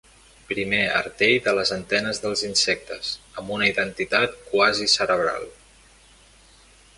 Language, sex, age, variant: Catalan, male, 19-29, Central